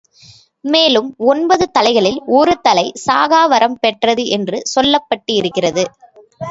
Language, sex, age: Tamil, female, 19-29